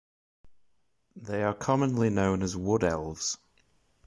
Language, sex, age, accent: English, male, 19-29, England English